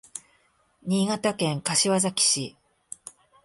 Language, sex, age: Japanese, female, 40-49